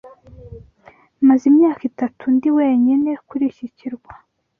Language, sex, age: Kinyarwanda, female, 19-29